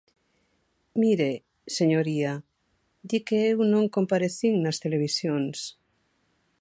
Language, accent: Galician, Normativo (estándar)